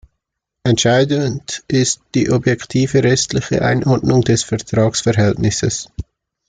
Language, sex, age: German, male, 19-29